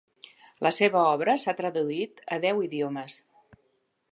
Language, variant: Catalan, Central